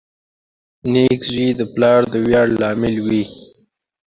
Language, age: Pashto, 19-29